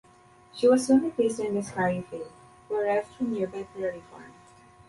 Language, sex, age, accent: English, female, 19-29, Filipino